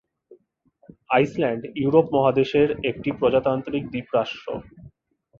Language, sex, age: Bengali, male, 30-39